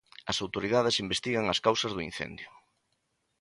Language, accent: Galician, Normativo (estándar)